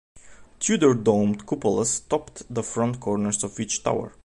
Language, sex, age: English, male, 19-29